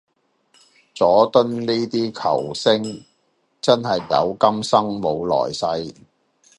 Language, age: Cantonese, 40-49